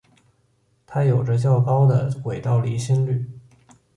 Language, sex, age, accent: Chinese, male, 19-29, 出生地：北京市